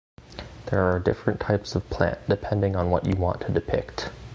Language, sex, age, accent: English, male, 19-29, United States English